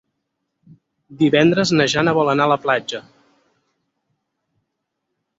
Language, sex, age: Catalan, male, 19-29